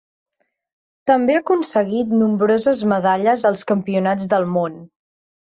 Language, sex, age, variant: Catalan, female, 19-29, Central